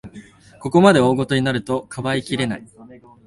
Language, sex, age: Japanese, male, 19-29